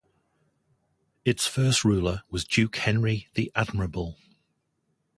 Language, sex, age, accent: English, male, 60-69, England English